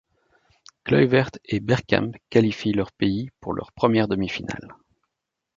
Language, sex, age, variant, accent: French, male, 40-49, Français d'Europe, Français de Belgique